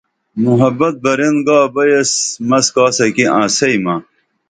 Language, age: Dameli, 50-59